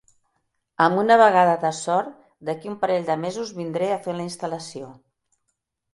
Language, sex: Catalan, female